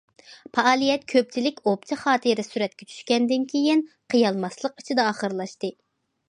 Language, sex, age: Uyghur, female, 19-29